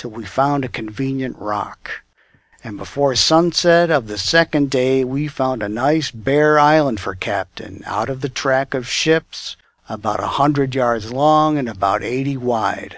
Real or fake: real